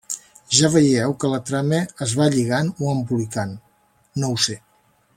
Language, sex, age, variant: Catalan, male, 50-59, Septentrional